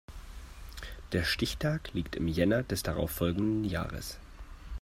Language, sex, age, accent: German, male, 19-29, Deutschland Deutsch